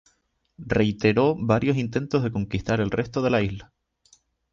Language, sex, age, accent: Spanish, male, 19-29, España: Islas Canarias